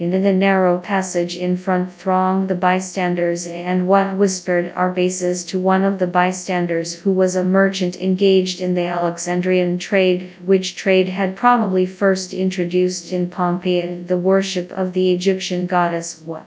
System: TTS, FastPitch